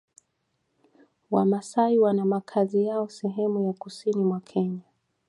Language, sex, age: Swahili, female, 19-29